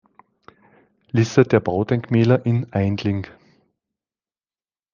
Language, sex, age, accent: German, male, 40-49, Österreichisches Deutsch